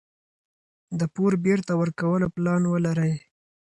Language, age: Pashto, 19-29